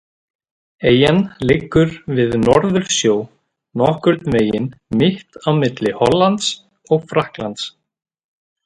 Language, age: Icelandic, 30-39